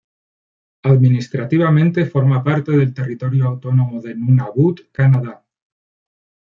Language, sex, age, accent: Spanish, male, 40-49, España: Norte peninsular (Asturias, Castilla y León, Cantabria, País Vasco, Navarra, Aragón, La Rioja, Guadalajara, Cuenca)